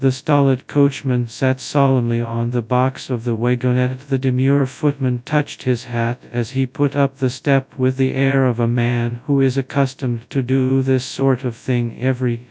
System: TTS, FastPitch